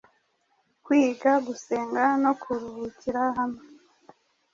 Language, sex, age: Kinyarwanda, female, 30-39